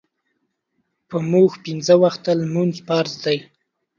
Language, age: Pashto, 19-29